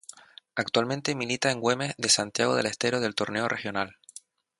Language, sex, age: Spanish, male, 19-29